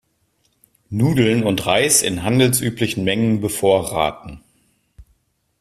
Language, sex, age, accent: German, male, 40-49, Deutschland Deutsch